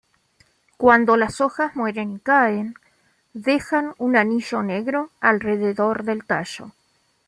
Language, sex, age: Spanish, female, 40-49